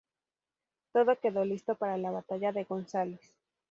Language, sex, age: Spanish, female, 19-29